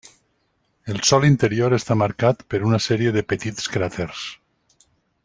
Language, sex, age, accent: Catalan, male, 50-59, valencià